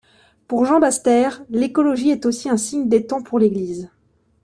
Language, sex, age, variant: French, female, 19-29, Français de métropole